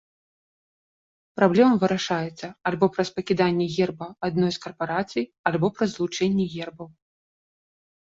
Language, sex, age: Belarusian, female, 30-39